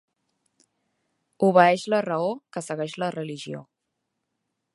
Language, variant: Catalan, Central